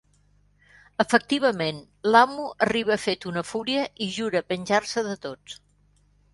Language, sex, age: Catalan, female, 70-79